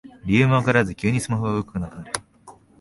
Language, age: Japanese, 19-29